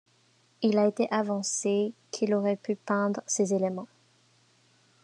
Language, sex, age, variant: French, female, under 19, Français de métropole